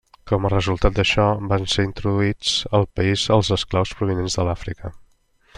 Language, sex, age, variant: Catalan, male, 50-59, Central